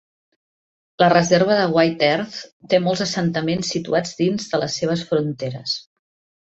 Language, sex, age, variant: Catalan, female, 50-59, Central